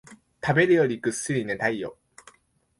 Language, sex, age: Japanese, male, 19-29